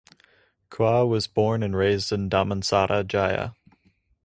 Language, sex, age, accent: English, male, under 19, United States English